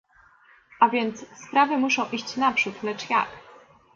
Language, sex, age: Polish, female, 19-29